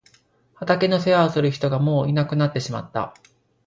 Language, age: Japanese, 40-49